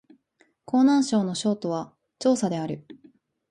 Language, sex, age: Japanese, female, 19-29